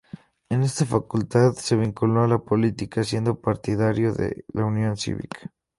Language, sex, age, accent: Spanish, male, 19-29, México